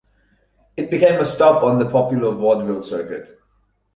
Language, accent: English, German